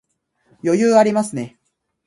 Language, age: Japanese, 19-29